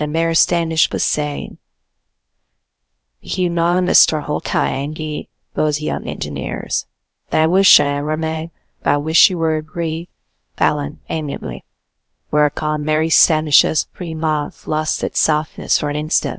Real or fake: fake